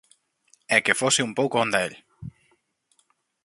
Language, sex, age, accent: Galician, male, 30-39, Central (gheada)